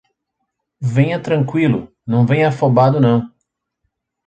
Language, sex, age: Portuguese, male, 30-39